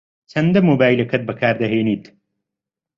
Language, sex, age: Central Kurdish, male, 50-59